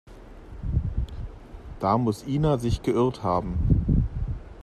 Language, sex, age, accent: German, male, 40-49, Deutschland Deutsch